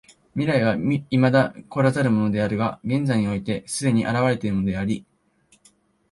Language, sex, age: Japanese, male, 19-29